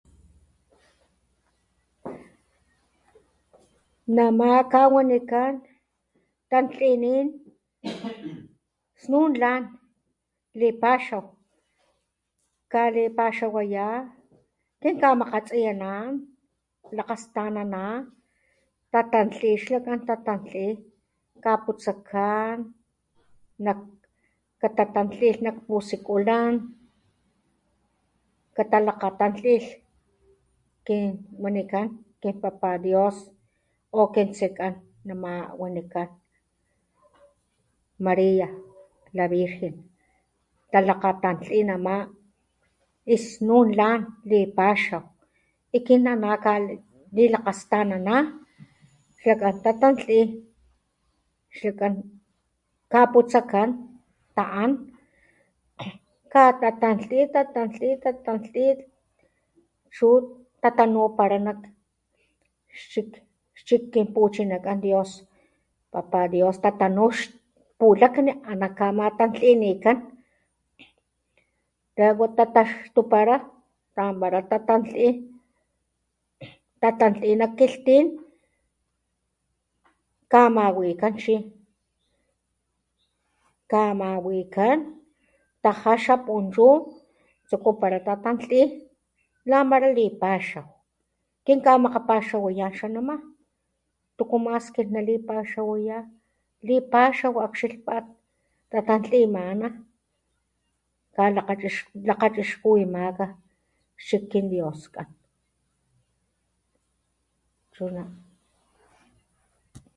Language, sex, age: Papantla Totonac, female, 40-49